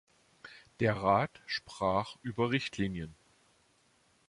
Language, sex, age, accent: German, male, 40-49, Deutschland Deutsch